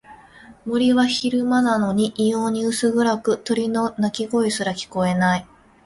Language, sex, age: Japanese, female, 19-29